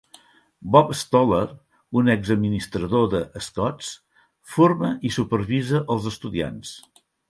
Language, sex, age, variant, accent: Catalan, male, 60-69, Central, central